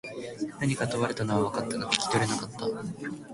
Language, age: Japanese, 19-29